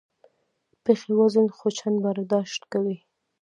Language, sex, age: Pashto, female, 19-29